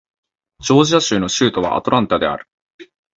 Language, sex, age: Japanese, male, 19-29